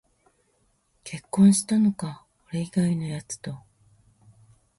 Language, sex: Japanese, female